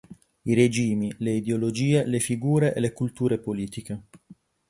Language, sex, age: Italian, male, 19-29